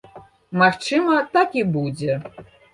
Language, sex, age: Belarusian, female, 60-69